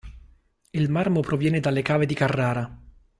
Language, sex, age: Italian, male, 30-39